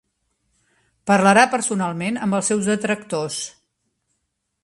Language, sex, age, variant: Catalan, female, 60-69, Central